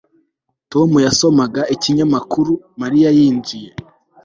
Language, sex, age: Kinyarwanda, male, 19-29